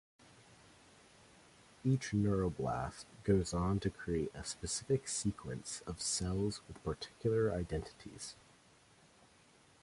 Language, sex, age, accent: English, male, 19-29, United States English